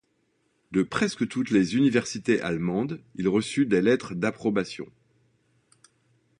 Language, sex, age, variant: French, male, 60-69, Français de métropole